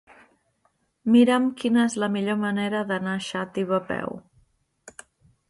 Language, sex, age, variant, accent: Catalan, female, 30-39, Central, central